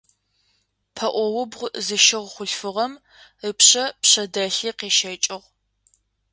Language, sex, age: Adyghe, female, 19-29